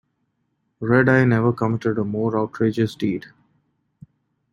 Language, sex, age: English, male, 19-29